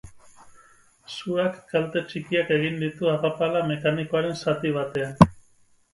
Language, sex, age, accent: Basque, male, 30-39, Mendebalekoa (Araba, Bizkaia, Gipuzkoako mendebaleko herri batzuk)